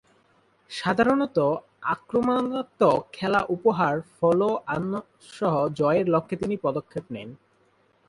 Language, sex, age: Bengali, male, 19-29